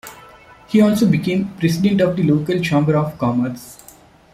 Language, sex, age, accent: English, male, 19-29, India and South Asia (India, Pakistan, Sri Lanka)